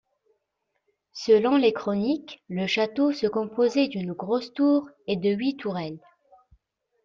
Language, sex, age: French, female, 19-29